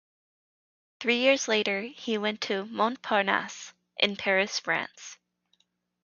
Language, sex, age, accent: English, female, 19-29, United States English; Canadian English